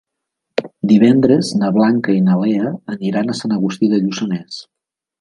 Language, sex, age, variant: Catalan, male, 50-59, Central